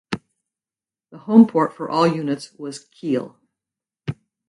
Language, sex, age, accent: English, female, 60-69, United States English